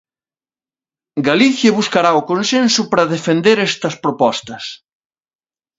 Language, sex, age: Galician, male, 40-49